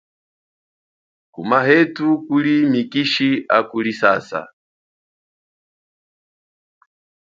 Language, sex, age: Chokwe, male, 40-49